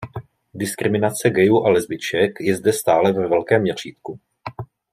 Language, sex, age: Czech, male, 30-39